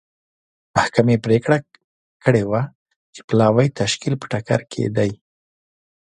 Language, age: Pashto, 30-39